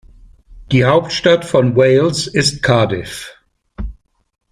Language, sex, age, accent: German, male, 60-69, Deutschland Deutsch